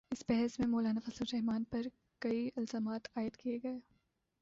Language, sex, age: Urdu, female, 19-29